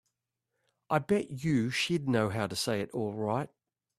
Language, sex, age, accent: English, male, 50-59, Australian English